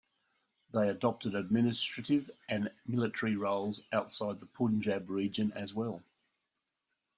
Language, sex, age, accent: English, male, 50-59, Australian English